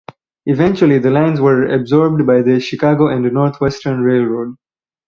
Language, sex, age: English, male, 19-29